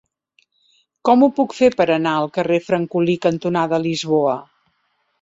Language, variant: Catalan, Central